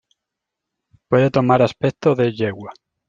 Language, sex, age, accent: Spanish, male, 30-39, España: Sur peninsular (Andalucia, Extremadura, Murcia)